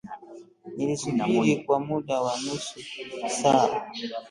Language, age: Swahili, 19-29